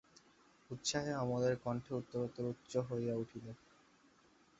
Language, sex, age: Bengali, male, 19-29